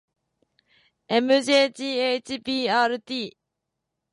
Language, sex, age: Japanese, female, 19-29